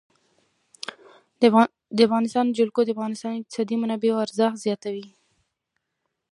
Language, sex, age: Pashto, female, 19-29